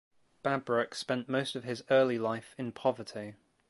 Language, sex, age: English, male, 19-29